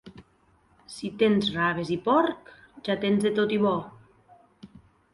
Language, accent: Catalan, valencià